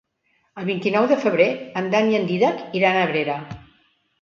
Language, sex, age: Catalan, female, 60-69